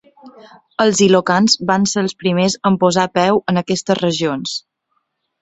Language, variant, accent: Catalan, Balear, mallorquí